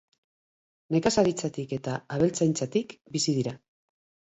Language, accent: Basque, Mendebalekoa (Araba, Bizkaia, Gipuzkoako mendebaleko herri batzuk)